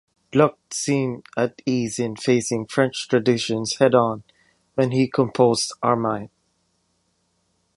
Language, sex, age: English, male, 19-29